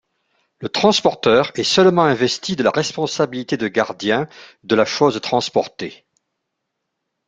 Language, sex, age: French, male, 50-59